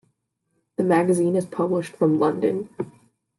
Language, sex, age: English, female, under 19